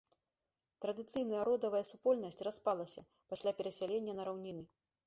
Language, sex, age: Belarusian, female, 50-59